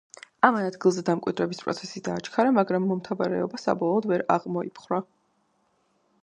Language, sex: Georgian, female